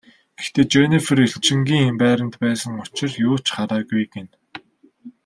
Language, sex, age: Mongolian, male, 19-29